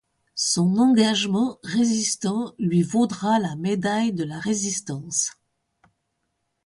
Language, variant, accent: French, Français d'Europe, Français de Suisse